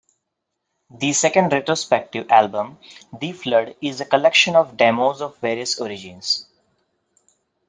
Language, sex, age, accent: English, male, 19-29, India and South Asia (India, Pakistan, Sri Lanka)